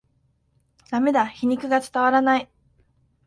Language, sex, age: Japanese, female, 19-29